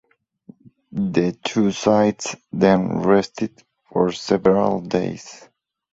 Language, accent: English, United States English